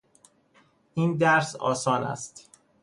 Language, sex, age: Persian, male, 30-39